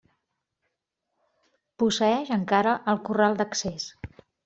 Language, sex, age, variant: Catalan, female, 50-59, Central